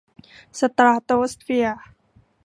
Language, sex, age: Thai, female, 19-29